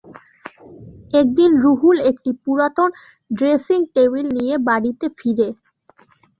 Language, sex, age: Bengali, female, under 19